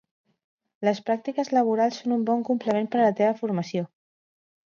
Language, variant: Catalan, Central